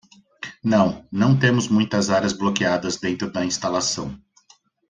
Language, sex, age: Portuguese, male, 30-39